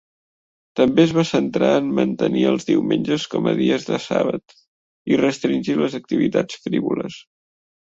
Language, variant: Catalan, Central